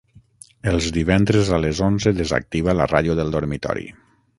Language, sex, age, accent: Catalan, male, 40-49, valencià